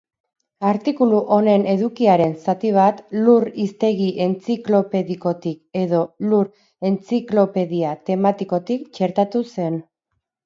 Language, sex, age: Basque, female, 30-39